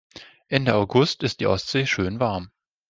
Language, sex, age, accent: German, male, 30-39, Deutschland Deutsch